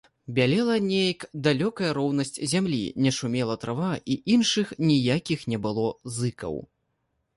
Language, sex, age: Belarusian, male, 30-39